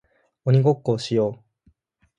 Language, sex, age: Japanese, male, 19-29